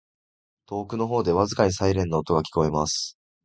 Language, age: Japanese, 19-29